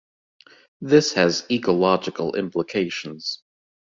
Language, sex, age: English, male, 19-29